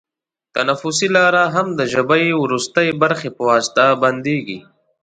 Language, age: Pashto, 19-29